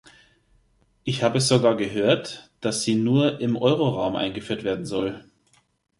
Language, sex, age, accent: German, male, 30-39, Deutschland Deutsch